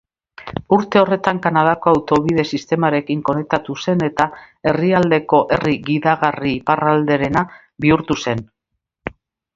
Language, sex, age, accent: Basque, female, 60-69, Mendebalekoa (Araba, Bizkaia, Gipuzkoako mendebaleko herri batzuk)